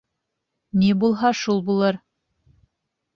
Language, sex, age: Bashkir, female, 19-29